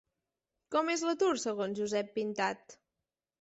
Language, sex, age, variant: Catalan, female, 30-39, Central